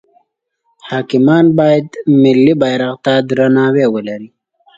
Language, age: Pashto, 19-29